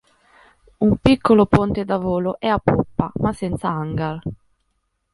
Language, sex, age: Italian, female, 30-39